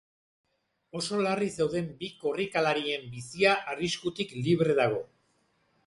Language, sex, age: Basque, male, 40-49